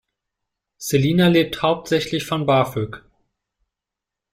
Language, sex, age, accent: German, male, 19-29, Deutschland Deutsch